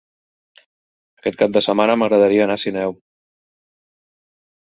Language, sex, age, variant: Catalan, male, 40-49, Central